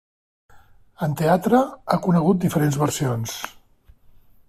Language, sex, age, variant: Catalan, male, 60-69, Central